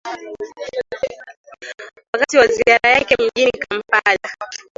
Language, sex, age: Swahili, female, 19-29